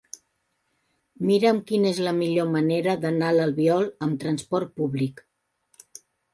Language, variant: Catalan, Central